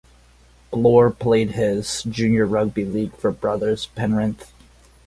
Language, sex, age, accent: English, male, 30-39, United States English